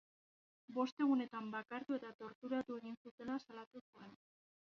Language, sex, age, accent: Basque, female, 19-29, Erdialdekoa edo Nafarra (Gipuzkoa, Nafarroa)